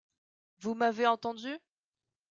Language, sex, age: French, female, under 19